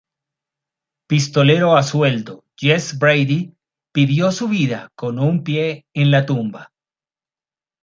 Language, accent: Spanish, Andino-Pacífico: Colombia, Perú, Ecuador, oeste de Bolivia y Venezuela andina